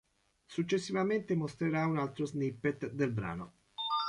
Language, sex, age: Italian, male, 40-49